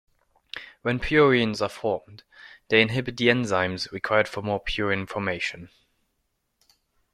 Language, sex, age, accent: English, male, 19-29, England English